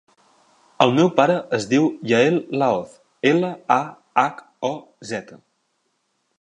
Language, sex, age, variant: Catalan, male, 19-29, Central